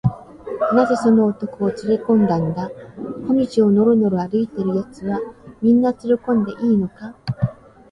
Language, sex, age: Japanese, female, 60-69